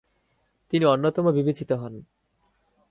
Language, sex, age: Bengali, male, 19-29